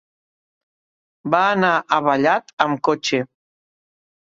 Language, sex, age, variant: Catalan, male, 40-49, Nord-Occidental